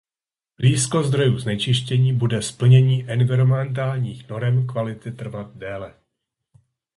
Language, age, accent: Czech, 40-49, pražský